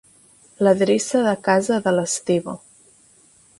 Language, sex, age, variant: Catalan, female, 19-29, Central